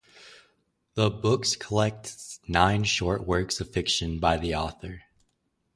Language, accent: English, United States English